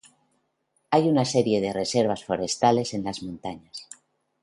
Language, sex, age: Spanish, female, 60-69